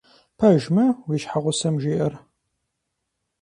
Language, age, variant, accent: Kabardian, 19-29, Адыгэбзэ (Къэбэрдей, Кирил, псоми зэдай), Джылэхъстэней (Gilahsteney)